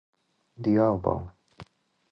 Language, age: English, 19-29